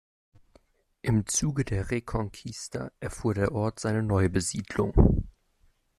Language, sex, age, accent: German, male, under 19, Deutschland Deutsch